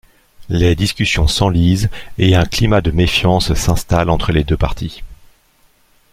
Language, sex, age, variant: French, male, 40-49, Français de métropole